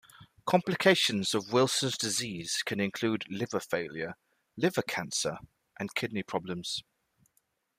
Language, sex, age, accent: English, male, 30-39, England English